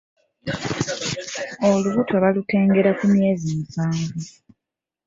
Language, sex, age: Ganda, female, 19-29